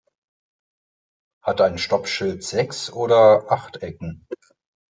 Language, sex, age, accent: German, male, 30-39, Deutschland Deutsch